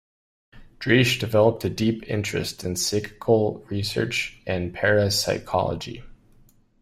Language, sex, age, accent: English, male, 30-39, United States English